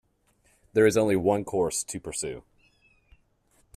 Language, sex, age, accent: English, male, 30-39, United States English